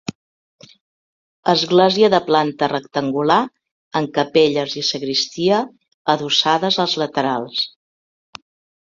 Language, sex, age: Catalan, female, 50-59